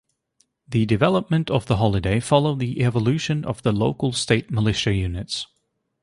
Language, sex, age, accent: English, male, 19-29, United States English